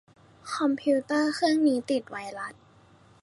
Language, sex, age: Thai, female, under 19